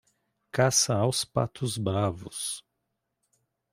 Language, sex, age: Portuguese, male, 50-59